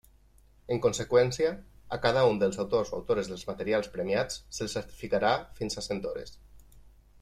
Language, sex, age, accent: Catalan, male, 30-39, valencià